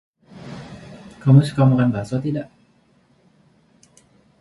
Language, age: Indonesian, 19-29